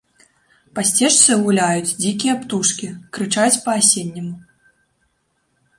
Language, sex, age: Belarusian, female, 19-29